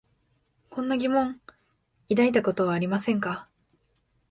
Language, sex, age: Japanese, female, 19-29